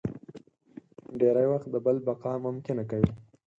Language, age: Pashto, 19-29